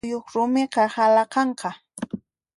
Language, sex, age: Puno Quechua, female, 30-39